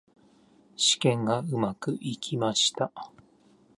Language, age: Japanese, 40-49